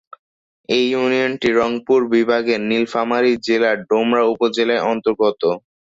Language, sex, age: Bengali, male, under 19